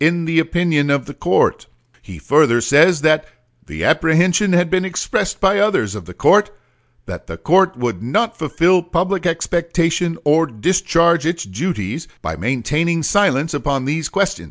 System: none